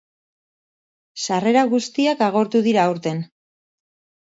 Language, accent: Basque, Mendebalekoa (Araba, Bizkaia, Gipuzkoako mendebaleko herri batzuk)